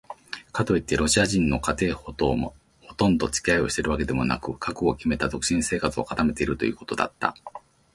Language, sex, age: Japanese, male, 40-49